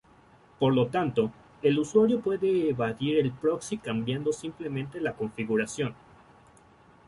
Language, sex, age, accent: Spanish, male, 19-29, México